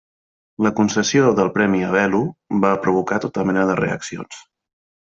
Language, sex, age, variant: Catalan, male, 30-39, Central